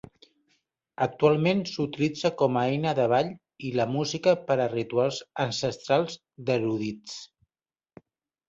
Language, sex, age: Catalan, male, 40-49